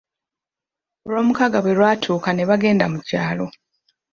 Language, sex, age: Ganda, female, 30-39